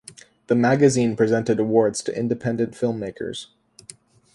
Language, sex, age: English, male, under 19